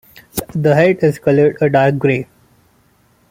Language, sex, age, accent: English, male, 19-29, India and South Asia (India, Pakistan, Sri Lanka)